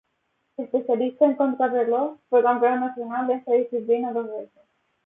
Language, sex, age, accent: Spanish, female, 19-29, España: Islas Canarias